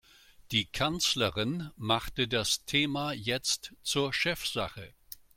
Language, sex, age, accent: German, male, 70-79, Deutschland Deutsch